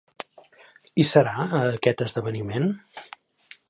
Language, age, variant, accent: Catalan, 60-69, Central, central